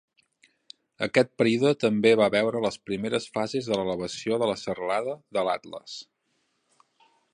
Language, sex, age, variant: Catalan, male, 30-39, Central